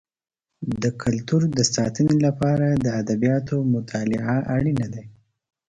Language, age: Pashto, 30-39